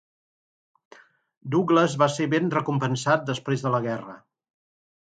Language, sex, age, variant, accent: Catalan, male, 60-69, Central, central